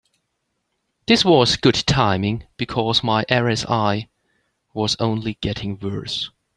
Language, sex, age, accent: English, male, 30-39, United States English